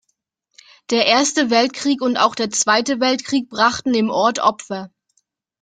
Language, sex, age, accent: German, female, 19-29, Deutschland Deutsch